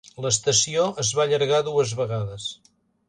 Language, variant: Catalan, Central